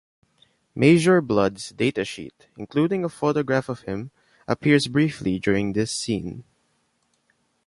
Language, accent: English, Filipino